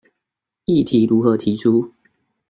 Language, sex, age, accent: Chinese, male, 30-39, 出生地：臺北市